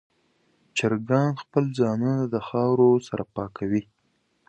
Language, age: Pashto, 19-29